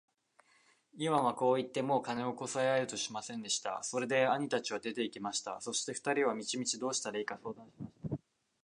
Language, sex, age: Japanese, male, 19-29